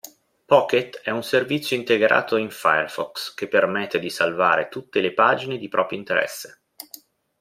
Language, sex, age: Italian, male, 30-39